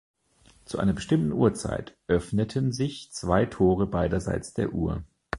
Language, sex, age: German, male, 40-49